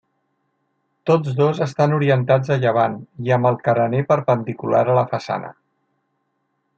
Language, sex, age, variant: Catalan, male, 50-59, Central